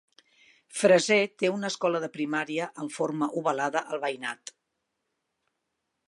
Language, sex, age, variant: Catalan, female, 60-69, Central